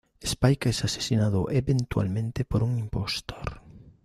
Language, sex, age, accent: Spanish, male, 50-59, España: Norte peninsular (Asturias, Castilla y León, Cantabria, País Vasco, Navarra, Aragón, La Rioja, Guadalajara, Cuenca)